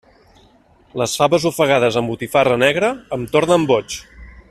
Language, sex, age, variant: Catalan, male, 30-39, Nord-Occidental